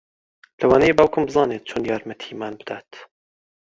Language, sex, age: Central Kurdish, male, 30-39